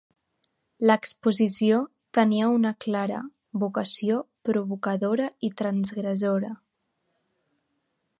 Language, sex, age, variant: Catalan, female, under 19, Central